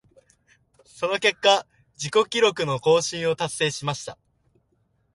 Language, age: Japanese, 19-29